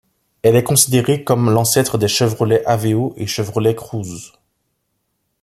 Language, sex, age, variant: French, male, 30-39, Français des départements et régions d'outre-mer